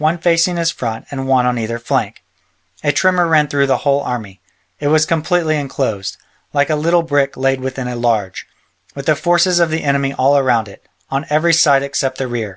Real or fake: real